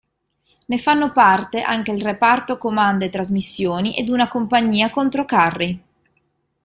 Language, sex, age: Italian, female, 30-39